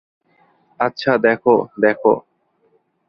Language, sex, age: Bengali, male, 19-29